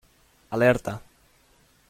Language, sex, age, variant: Catalan, male, under 19, Central